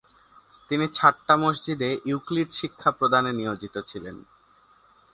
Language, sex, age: Bengali, male, 19-29